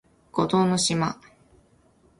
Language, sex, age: Japanese, female, 19-29